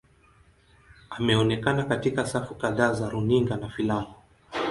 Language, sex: Swahili, male